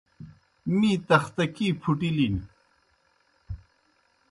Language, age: Kohistani Shina, 60-69